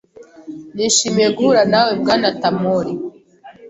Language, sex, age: Kinyarwanda, female, 19-29